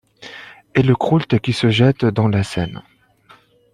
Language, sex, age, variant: French, male, 30-39, Français de métropole